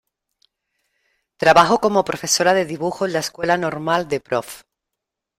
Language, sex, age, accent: Spanish, female, 50-59, España: Sur peninsular (Andalucia, Extremadura, Murcia)